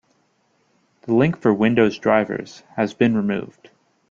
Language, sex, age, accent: English, male, 19-29, United States English